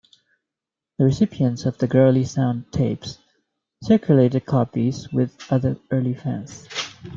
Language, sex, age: English, male, 30-39